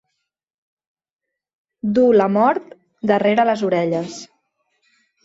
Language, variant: Catalan, Central